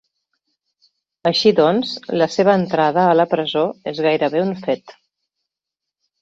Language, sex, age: Catalan, female, 40-49